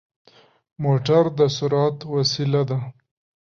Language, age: Pashto, 19-29